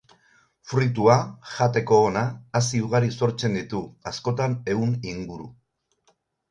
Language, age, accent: Basque, 60-69, Erdialdekoa edo Nafarra (Gipuzkoa, Nafarroa)